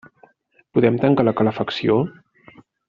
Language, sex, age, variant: Catalan, male, 30-39, Central